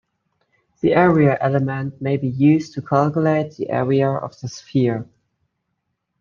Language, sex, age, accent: English, male, 19-29, United States English